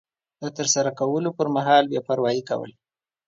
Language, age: Pashto, 30-39